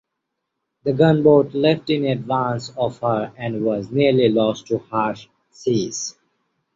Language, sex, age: English, male, 19-29